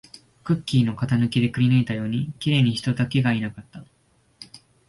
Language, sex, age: Japanese, male, 19-29